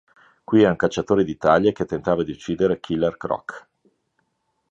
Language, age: Italian, 50-59